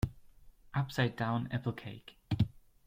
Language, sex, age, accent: English, male, 30-39, United States English